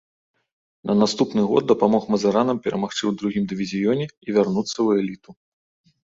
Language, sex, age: Belarusian, male, 30-39